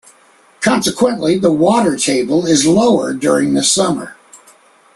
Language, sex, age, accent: English, male, 50-59, United States English